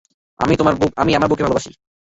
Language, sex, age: Bengali, male, under 19